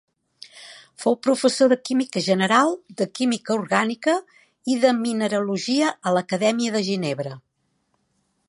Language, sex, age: Catalan, female, 60-69